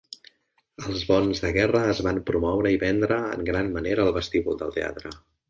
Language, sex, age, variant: Catalan, male, 50-59, Central